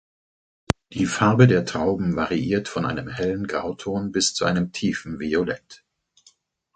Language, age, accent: German, 50-59, Deutschland Deutsch